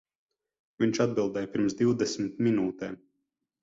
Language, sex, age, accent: Latvian, male, 30-39, Riga; Dzimtā valoda; nav